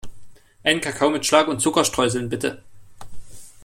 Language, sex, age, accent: German, male, 19-29, Deutschland Deutsch